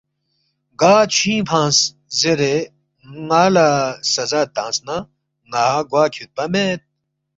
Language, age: Balti, 30-39